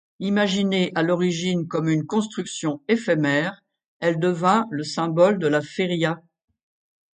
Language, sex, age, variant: French, female, 60-69, Français de métropole